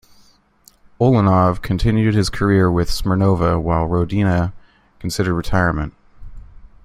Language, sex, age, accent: English, male, 19-29, United States English